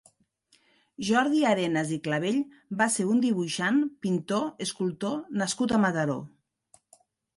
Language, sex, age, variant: Catalan, female, 50-59, Nord-Occidental